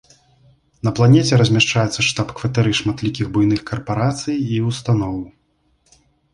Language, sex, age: Belarusian, male, 19-29